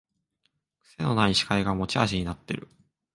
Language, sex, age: Japanese, male, 19-29